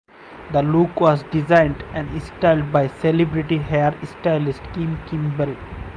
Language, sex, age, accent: English, male, 19-29, India and South Asia (India, Pakistan, Sri Lanka)